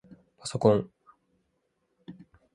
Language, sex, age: Japanese, male, 19-29